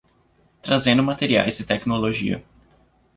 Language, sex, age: Portuguese, male, 19-29